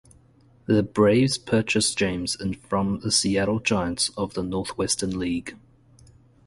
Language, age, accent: English, 19-29, New Zealand English